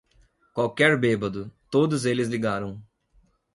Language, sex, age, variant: Portuguese, male, 40-49, Portuguese (Brasil)